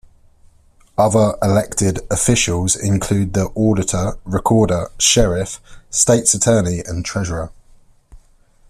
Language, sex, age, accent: English, male, 19-29, England English